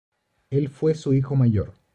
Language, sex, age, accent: Spanish, male, 19-29, Chileno: Chile, Cuyo